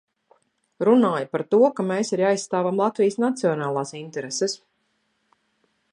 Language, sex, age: Latvian, female, 40-49